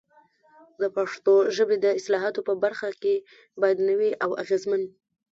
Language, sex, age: Pashto, female, 19-29